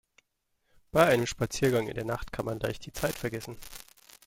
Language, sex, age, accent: German, male, 30-39, Deutschland Deutsch